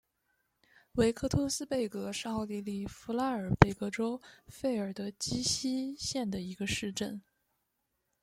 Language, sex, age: Chinese, female, 19-29